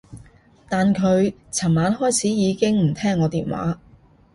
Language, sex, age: Cantonese, female, 30-39